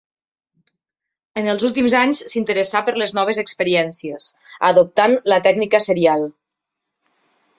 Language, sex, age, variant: Catalan, female, 30-39, Nord-Occidental